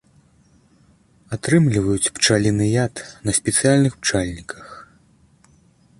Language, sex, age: Belarusian, male, 30-39